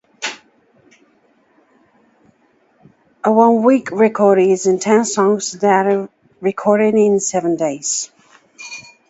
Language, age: English, 30-39